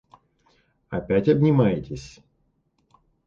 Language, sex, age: Russian, male, 30-39